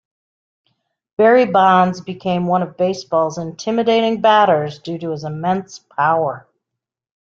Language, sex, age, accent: English, female, 50-59, United States English